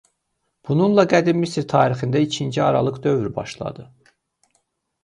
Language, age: Azerbaijani, 30-39